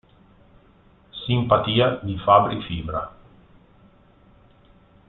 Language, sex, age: Italian, male, 40-49